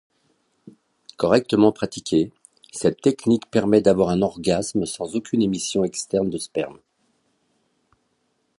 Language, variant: French, Français de métropole